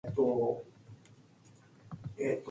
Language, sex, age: English, female, 19-29